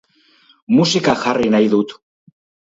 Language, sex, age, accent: Basque, male, 60-69, Mendebalekoa (Araba, Bizkaia, Gipuzkoako mendebaleko herri batzuk)